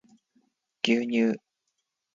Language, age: Japanese, 30-39